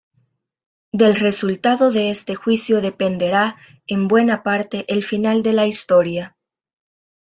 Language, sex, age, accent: Spanish, female, 19-29, América central